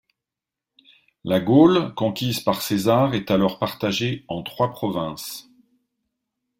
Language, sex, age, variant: French, male, 50-59, Français de métropole